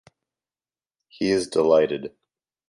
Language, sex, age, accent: English, male, 30-39, United States English